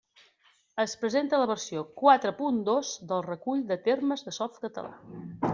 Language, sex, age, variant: Catalan, female, 40-49, Central